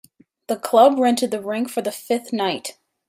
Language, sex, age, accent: English, female, 30-39, United States English